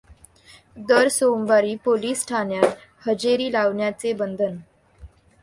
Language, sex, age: Marathi, female, under 19